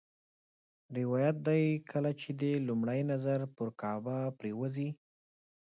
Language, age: Pashto, 30-39